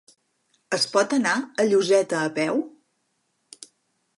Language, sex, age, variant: Catalan, female, 40-49, Central